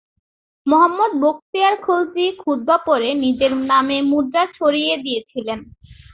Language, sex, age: Bengali, female, under 19